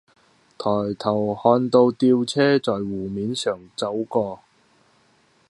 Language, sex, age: Cantonese, male, 30-39